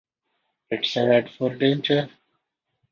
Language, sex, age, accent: English, male, 19-29, India and South Asia (India, Pakistan, Sri Lanka)